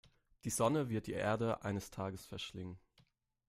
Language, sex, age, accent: German, male, 19-29, Deutschland Deutsch